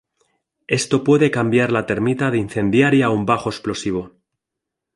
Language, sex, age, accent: Spanish, male, 40-49, España: Centro-Sur peninsular (Madrid, Toledo, Castilla-La Mancha)